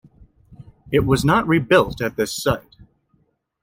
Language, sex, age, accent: English, male, 19-29, United States English